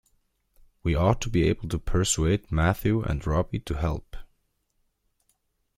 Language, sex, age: English, male, 19-29